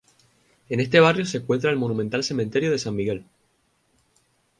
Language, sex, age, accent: Spanish, male, 19-29, España: Islas Canarias